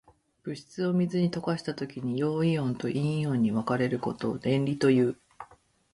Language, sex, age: Japanese, female, 40-49